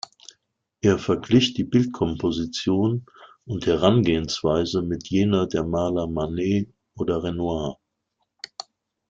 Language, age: German, 50-59